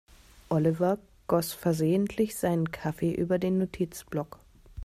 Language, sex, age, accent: German, female, 19-29, Deutschland Deutsch